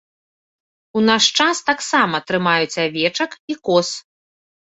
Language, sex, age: Belarusian, female, 30-39